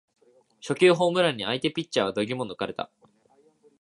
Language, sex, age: Japanese, male, 19-29